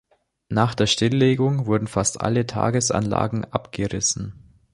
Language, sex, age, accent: German, male, under 19, Deutschland Deutsch